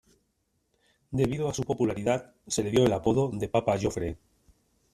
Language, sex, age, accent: Spanish, male, 50-59, España: Norte peninsular (Asturias, Castilla y León, Cantabria, País Vasco, Navarra, Aragón, La Rioja, Guadalajara, Cuenca)